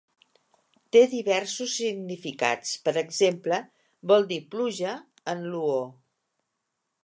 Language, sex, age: Catalan, female, 60-69